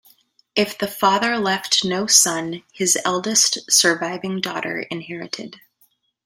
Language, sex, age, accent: English, female, 30-39, United States English